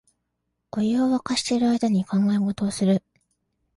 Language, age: Japanese, 19-29